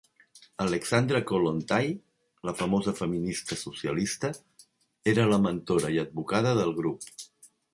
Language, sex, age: Catalan, male, 50-59